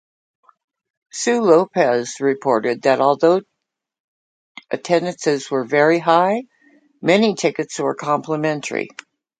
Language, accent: English, West Coast